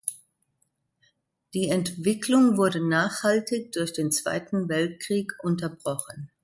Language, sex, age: German, female, 50-59